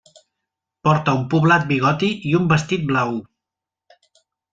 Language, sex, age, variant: Catalan, male, 40-49, Central